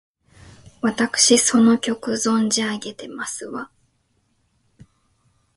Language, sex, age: Japanese, female, 19-29